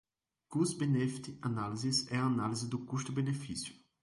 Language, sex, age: Portuguese, male, 19-29